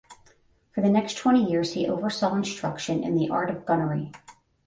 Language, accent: English, United States English